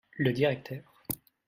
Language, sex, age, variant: French, male, 19-29, Français de métropole